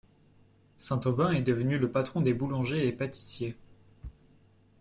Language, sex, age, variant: French, male, 19-29, Français de métropole